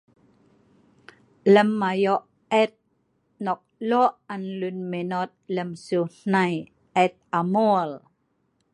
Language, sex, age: Sa'ban, female, 50-59